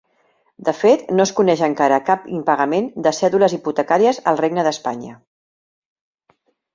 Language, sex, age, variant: Catalan, female, 50-59, Central